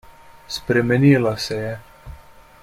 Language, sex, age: Slovenian, male, 30-39